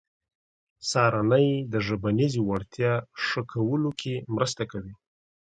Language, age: Pashto, 30-39